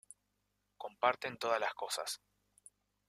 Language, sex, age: Spanish, male, 30-39